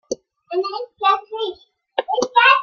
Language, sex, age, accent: English, male, 60-69, Southern African (South Africa, Zimbabwe, Namibia)